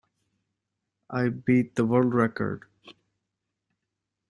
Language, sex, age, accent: English, male, 19-29, United States English